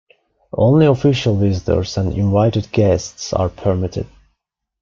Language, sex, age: English, male, 19-29